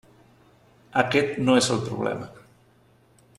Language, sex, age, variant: Catalan, male, 40-49, Central